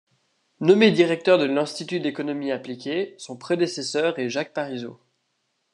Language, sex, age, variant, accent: French, male, under 19, Français d'Europe, Français de Suisse